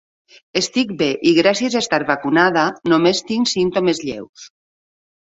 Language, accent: Catalan, valencià